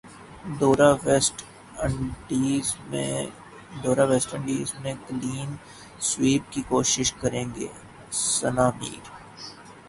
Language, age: Urdu, 19-29